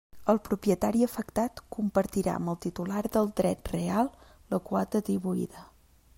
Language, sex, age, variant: Catalan, female, 30-39, Central